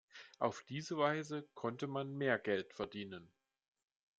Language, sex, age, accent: German, male, 40-49, Deutschland Deutsch